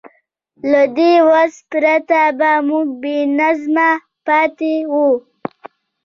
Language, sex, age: Pashto, female, under 19